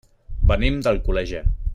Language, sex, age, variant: Catalan, male, 40-49, Central